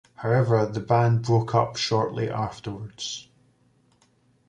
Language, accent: English, Scottish English